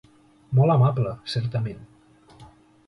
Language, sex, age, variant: Catalan, male, 19-29, Central